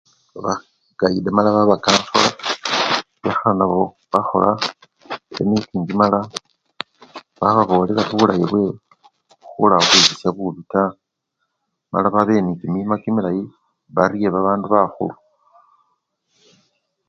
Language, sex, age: Luyia, male, 50-59